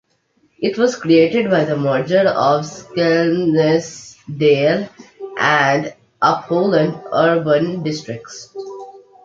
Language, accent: English, India and South Asia (India, Pakistan, Sri Lanka)